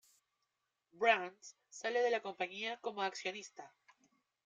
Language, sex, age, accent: Spanish, female, 19-29, Chileno: Chile, Cuyo